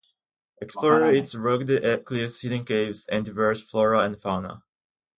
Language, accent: English, United States English